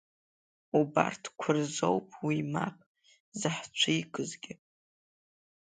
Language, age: Abkhazian, under 19